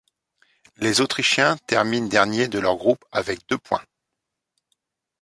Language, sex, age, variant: French, male, 40-49, Français de métropole